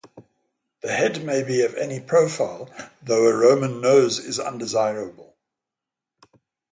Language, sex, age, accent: English, male, 70-79, England English; Southern African (South Africa, Zimbabwe, Namibia)